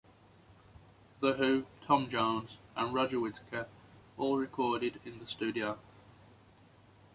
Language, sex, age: English, male, 19-29